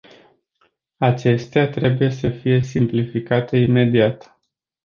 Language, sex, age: Romanian, male, 40-49